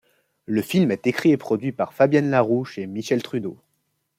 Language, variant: French, Français de métropole